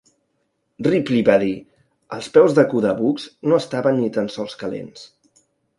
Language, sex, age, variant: Catalan, male, 30-39, Central